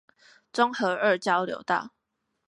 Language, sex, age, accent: Chinese, female, 19-29, 出生地：臺北市